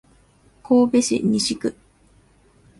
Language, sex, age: Japanese, female, 19-29